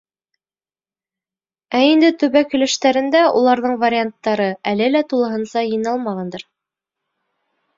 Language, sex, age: Bashkir, female, 19-29